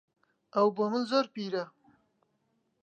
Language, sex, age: Central Kurdish, male, 19-29